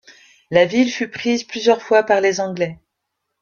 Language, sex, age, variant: French, female, 50-59, Français de métropole